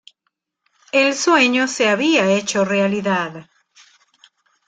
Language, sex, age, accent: Spanish, female, 50-59, Caribe: Cuba, Venezuela, Puerto Rico, República Dominicana, Panamá, Colombia caribeña, México caribeño, Costa del golfo de México